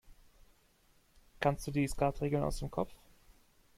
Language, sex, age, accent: German, male, 30-39, Deutschland Deutsch